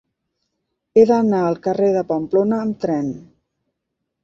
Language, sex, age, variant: Catalan, female, 50-59, Central